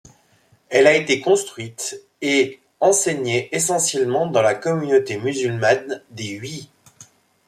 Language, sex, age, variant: French, male, 30-39, Français de métropole